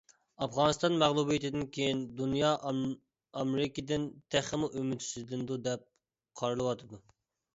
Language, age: Uyghur, 19-29